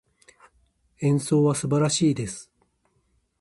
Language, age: Japanese, 50-59